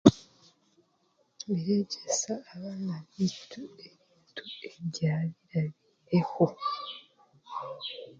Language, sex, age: Chiga, female, 30-39